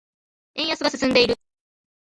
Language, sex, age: Japanese, female, 19-29